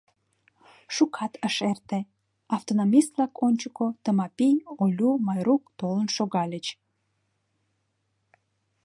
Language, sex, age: Mari, female, 19-29